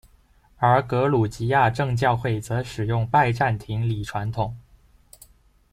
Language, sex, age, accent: Chinese, male, 19-29, 出生地：广东省